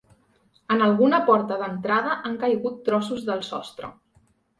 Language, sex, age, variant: Catalan, female, 19-29, Central